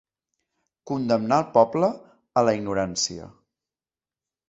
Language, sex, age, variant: Catalan, male, 30-39, Central